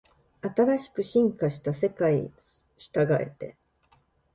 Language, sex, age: Japanese, female, 50-59